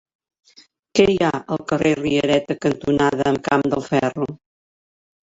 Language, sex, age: Catalan, female, 60-69